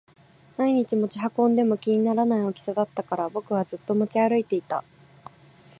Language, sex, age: Japanese, female, 19-29